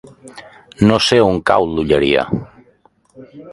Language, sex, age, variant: Catalan, male, 40-49, Central